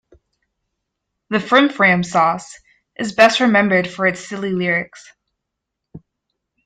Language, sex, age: English, female, 19-29